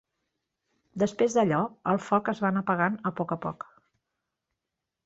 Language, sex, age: Catalan, female, 40-49